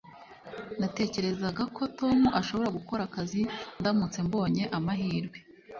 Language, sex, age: Kinyarwanda, female, 19-29